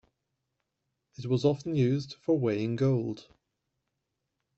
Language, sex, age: English, male, 30-39